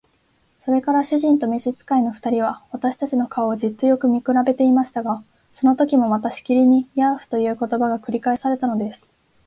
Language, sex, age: Japanese, female, 19-29